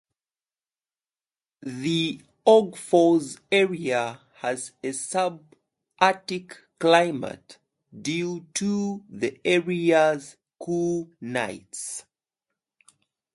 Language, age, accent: English, 19-29, United States English; England English